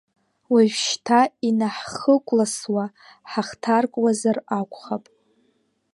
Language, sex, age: Abkhazian, female, under 19